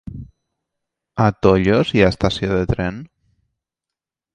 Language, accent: Catalan, valencià